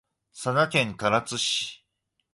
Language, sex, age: Japanese, male, 40-49